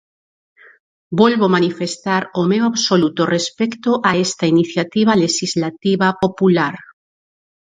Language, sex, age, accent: Galician, female, 40-49, Normativo (estándar)